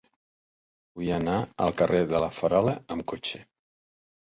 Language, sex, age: Catalan, male, 60-69